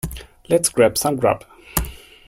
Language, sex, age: English, male, 19-29